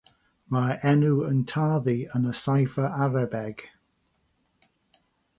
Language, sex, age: Welsh, male, 60-69